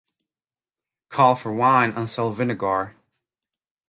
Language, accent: English, United States English